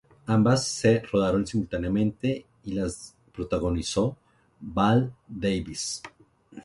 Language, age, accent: Spanish, 40-49, Andino-Pacífico: Colombia, Perú, Ecuador, oeste de Bolivia y Venezuela andina